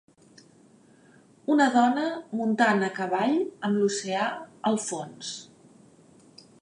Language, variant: Catalan, Central